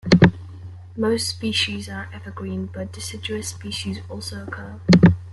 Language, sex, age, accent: English, female, under 19, England English